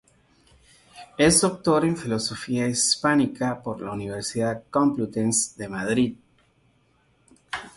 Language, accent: Spanish, Caribe: Cuba, Venezuela, Puerto Rico, República Dominicana, Panamá, Colombia caribeña, México caribeño, Costa del golfo de México